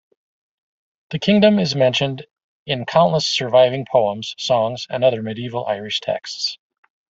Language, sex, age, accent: English, male, 50-59, United States English